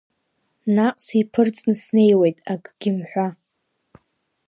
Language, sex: Abkhazian, female